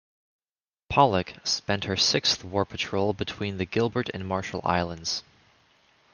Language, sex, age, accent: English, male, 30-39, United States English